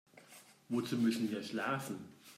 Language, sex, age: German, male, 40-49